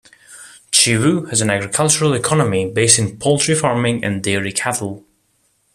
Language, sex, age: English, male, 19-29